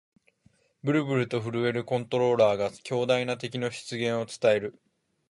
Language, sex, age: Japanese, male, 19-29